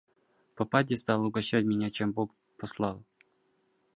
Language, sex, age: Russian, male, under 19